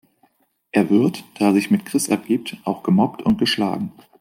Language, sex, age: German, male, 19-29